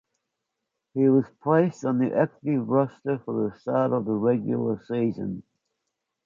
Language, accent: English, Australian English